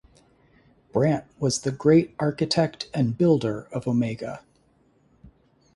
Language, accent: English, United States English